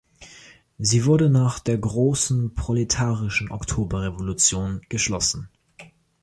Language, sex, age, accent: German, male, under 19, Deutschland Deutsch